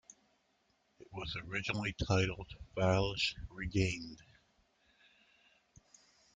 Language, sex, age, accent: English, male, 50-59, United States English